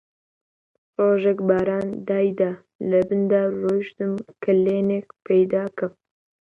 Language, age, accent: Central Kurdish, 19-29, سۆرانی